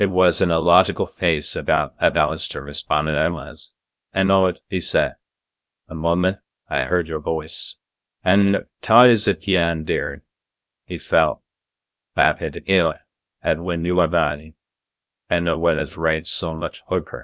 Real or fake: fake